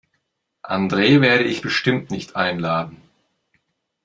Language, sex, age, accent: German, male, 40-49, Deutschland Deutsch